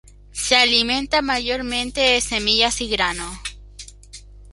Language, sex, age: Spanish, male, under 19